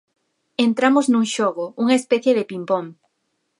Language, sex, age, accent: Galician, female, 30-39, Normativo (estándar)